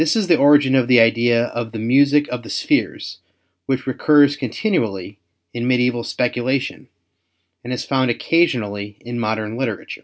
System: none